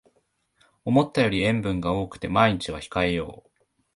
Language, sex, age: Japanese, male, 19-29